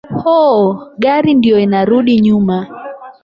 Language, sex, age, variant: Swahili, female, 19-29, Kiswahili cha Bara ya Tanzania